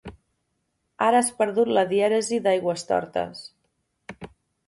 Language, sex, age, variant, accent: Catalan, female, 30-39, Central, central